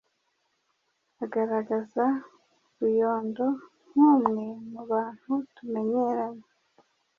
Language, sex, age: Kinyarwanda, female, 30-39